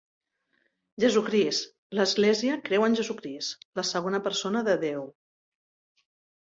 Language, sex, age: Catalan, female, 60-69